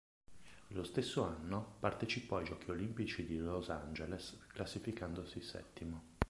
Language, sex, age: Italian, male, 40-49